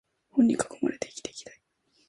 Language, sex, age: Japanese, female, under 19